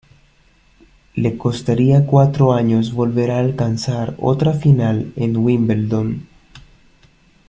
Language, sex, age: Spanish, male, under 19